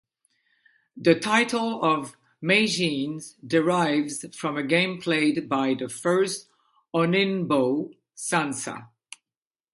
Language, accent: English, Canadian English; French